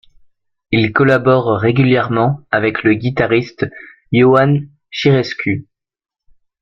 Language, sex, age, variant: French, male, 19-29, Français de métropole